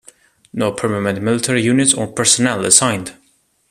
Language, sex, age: English, male, 19-29